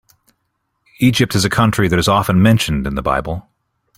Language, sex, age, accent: English, male, 40-49, Canadian English